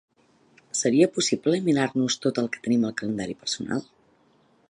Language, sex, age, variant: Catalan, female, 40-49, Central